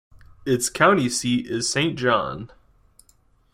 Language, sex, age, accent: English, male, 19-29, United States English